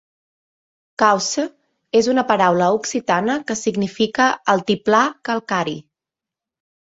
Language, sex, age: Catalan, female, 30-39